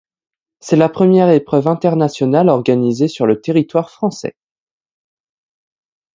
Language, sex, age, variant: French, male, under 19, Français de métropole